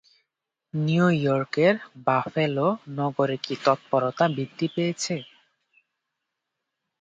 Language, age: Bengali, 19-29